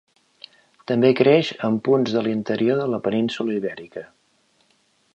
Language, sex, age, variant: Catalan, male, 50-59, Central